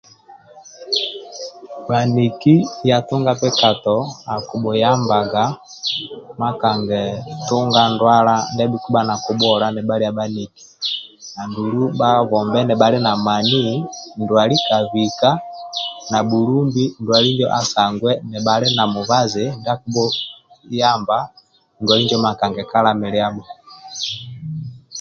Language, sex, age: Amba (Uganda), male, 50-59